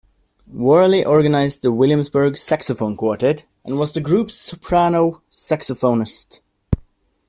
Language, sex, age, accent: English, male, 30-39, United States English